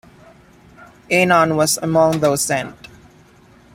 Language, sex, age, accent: English, male, 19-29, Filipino